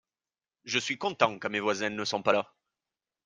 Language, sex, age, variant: French, male, 19-29, Français de métropole